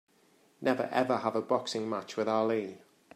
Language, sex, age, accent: English, male, 40-49, England English